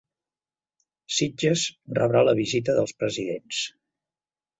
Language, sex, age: Catalan, male, 70-79